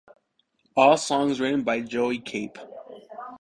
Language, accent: English, United States English